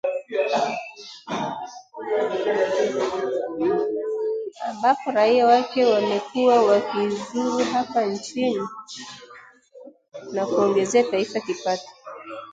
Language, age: Swahili, 19-29